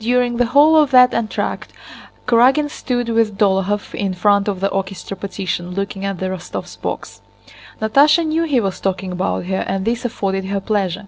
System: none